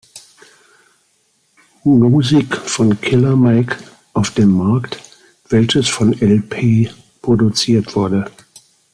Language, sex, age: German, male, 60-69